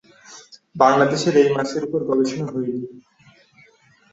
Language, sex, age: Bengali, male, 19-29